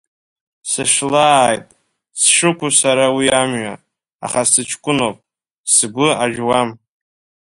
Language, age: Abkhazian, under 19